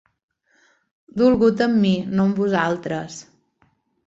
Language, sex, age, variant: Catalan, female, 40-49, Balear